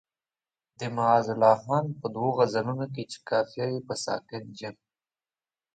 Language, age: Pashto, under 19